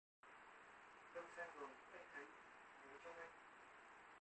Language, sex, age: Vietnamese, male, 19-29